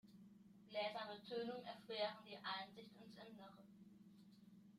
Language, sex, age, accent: German, male, under 19, Deutschland Deutsch